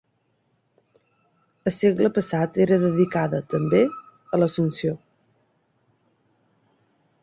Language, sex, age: Catalan, female, 40-49